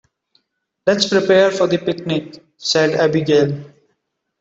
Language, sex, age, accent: English, male, 19-29, India and South Asia (India, Pakistan, Sri Lanka)